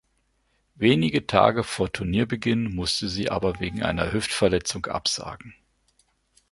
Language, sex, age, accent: German, male, 50-59, Deutschland Deutsch